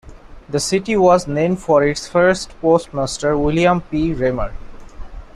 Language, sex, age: English, male, 19-29